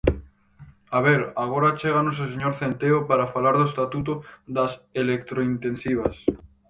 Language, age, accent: Galician, under 19, Atlántico (seseo e gheada)